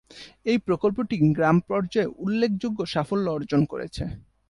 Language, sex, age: Bengali, male, 19-29